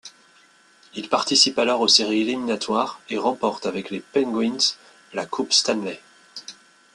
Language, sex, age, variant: French, male, 30-39, Français de métropole